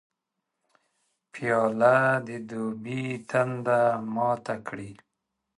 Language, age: Pashto, 50-59